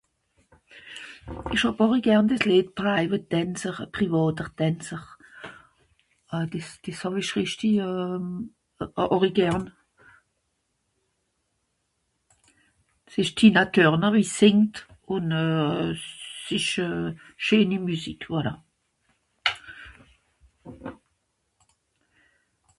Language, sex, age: Swiss German, female, 60-69